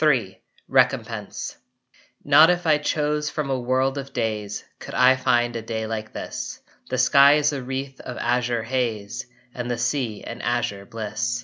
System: none